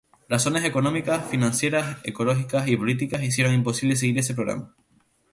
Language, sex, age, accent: Spanish, male, 19-29, España: Islas Canarias